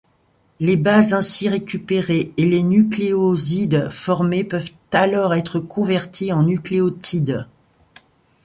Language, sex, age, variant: French, female, 60-69, Français de métropole